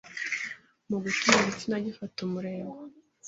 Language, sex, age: Kinyarwanda, female, 30-39